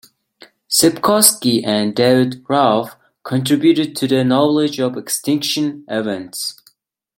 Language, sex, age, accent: English, male, 19-29, United States English